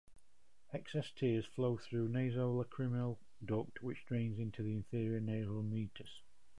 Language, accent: English, England English